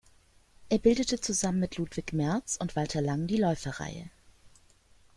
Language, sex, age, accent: German, female, 30-39, Deutschland Deutsch